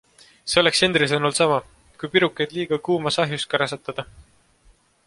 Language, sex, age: Estonian, male, 19-29